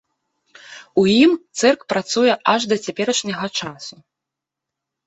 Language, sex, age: Belarusian, female, 30-39